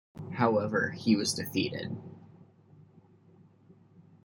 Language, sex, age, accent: English, male, 19-29, United States English